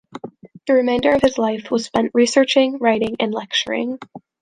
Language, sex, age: English, female, 19-29